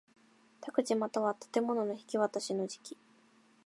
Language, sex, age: Japanese, female, 19-29